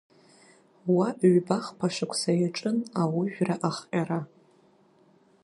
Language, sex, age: Abkhazian, female, 19-29